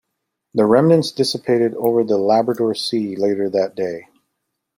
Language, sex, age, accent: English, male, 40-49, United States English